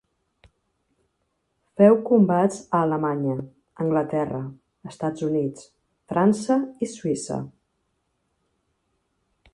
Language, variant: Catalan, Central